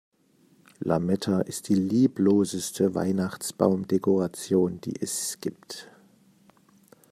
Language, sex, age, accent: German, male, 50-59, Deutschland Deutsch